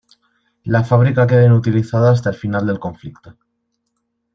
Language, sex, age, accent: Spanish, male, 19-29, España: Centro-Sur peninsular (Madrid, Toledo, Castilla-La Mancha)